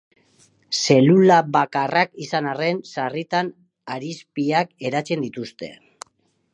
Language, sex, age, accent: Basque, male, 40-49, Mendebalekoa (Araba, Bizkaia, Gipuzkoako mendebaleko herri batzuk)